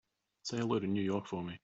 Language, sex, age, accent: English, male, 30-39, Australian English